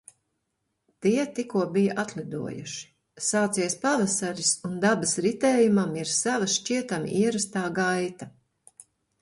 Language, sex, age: Latvian, female, 50-59